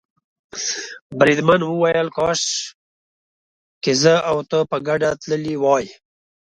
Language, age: Pashto, 30-39